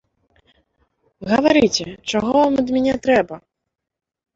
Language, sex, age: Belarusian, female, 19-29